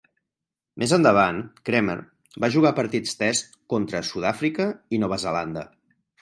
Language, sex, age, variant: Catalan, male, 40-49, Central